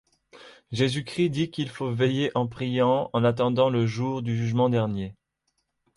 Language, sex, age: French, male, 30-39